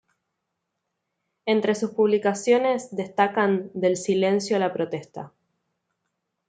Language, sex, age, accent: Spanish, female, 19-29, Rioplatense: Argentina, Uruguay, este de Bolivia, Paraguay